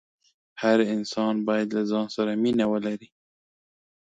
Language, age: Pashto, 30-39